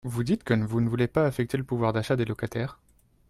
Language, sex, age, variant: French, male, 19-29, Français de métropole